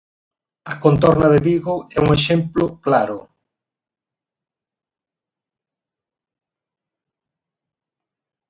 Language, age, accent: Galician, 40-49, Atlántico (seseo e gheada)